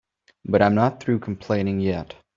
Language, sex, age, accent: English, male, 19-29, United States English